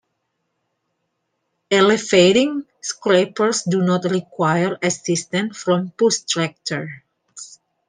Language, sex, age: English, female, 30-39